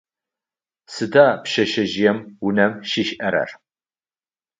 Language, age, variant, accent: Adyghe, 40-49, Адыгабзэ (Кирил, пстэумэ зэдыряе), Бжъэдыгъу (Bjeduğ)